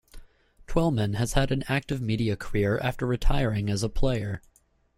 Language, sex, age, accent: English, male, 19-29, United States English